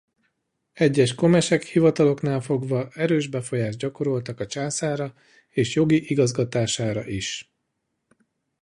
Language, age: Hungarian, 40-49